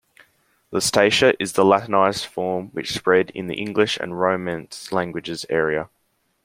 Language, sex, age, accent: English, male, under 19, Australian English